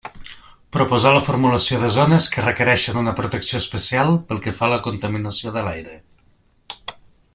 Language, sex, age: Catalan, male, 40-49